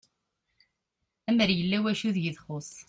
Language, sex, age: Kabyle, female, 40-49